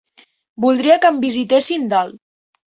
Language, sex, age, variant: Catalan, female, under 19, Central